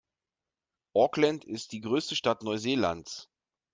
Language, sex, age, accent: German, male, 40-49, Deutschland Deutsch